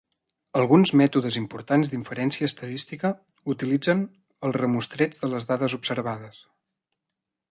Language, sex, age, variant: Catalan, male, 19-29, Central